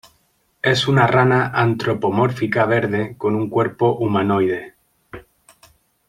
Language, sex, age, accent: Spanish, male, 30-39, España: Sur peninsular (Andalucia, Extremadura, Murcia)